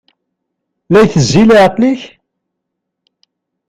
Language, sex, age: Kabyle, male, 50-59